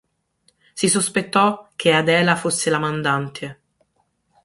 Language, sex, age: Italian, male, 30-39